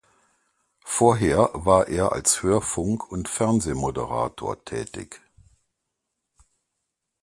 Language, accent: German, Deutschland Deutsch